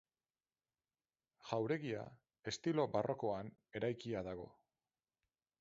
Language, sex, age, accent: Basque, male, 40-49, Mendebalekoa (Araba, Bizkaia, Gipuzkoako mendebaleko herri batzuk)